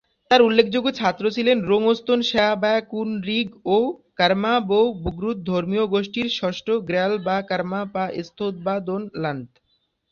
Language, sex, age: Bengali, male, 19-29